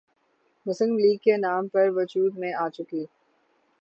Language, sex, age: Urdu, female, 19-29